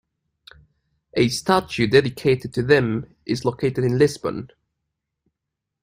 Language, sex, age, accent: English, male, 19-29, England English